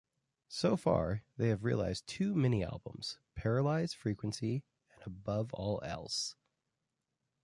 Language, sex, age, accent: English, male, 30-39, United States English